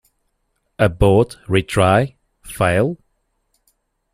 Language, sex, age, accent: English, male, 30-39, Southern African (South Africa, Zimbabwe, Namibia)